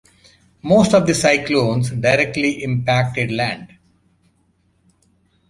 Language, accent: English, India and South Asia (India, Pakistan, Sri Lanka)